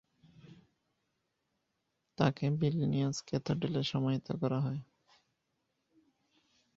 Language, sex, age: Bengali, male, 30-39